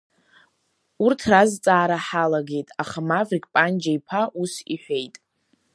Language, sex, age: Abkhazian, female, under 19